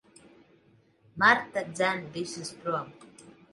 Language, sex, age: Latvian, female, 30-39